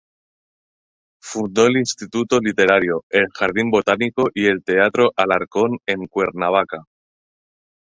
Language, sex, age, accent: Spanish, male, 30-39, España: Norte peninsular (Asturias, Castilla y León, Cantabria, País Vasco, Navarra, Aragón, La Rioja, Guadalajara, Cuenca)